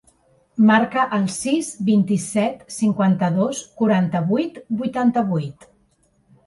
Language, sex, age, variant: Catalan, female, 40-49, Central